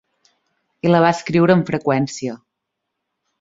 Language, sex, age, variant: Catalan, female, 30-39, Central